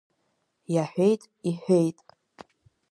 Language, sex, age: Abkhazian, female, under 19